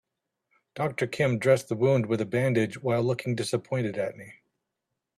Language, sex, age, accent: English, male, 50-59, Canadian English